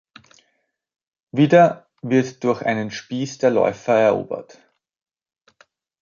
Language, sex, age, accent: German, male, 30-39, Österreichisches Deutsch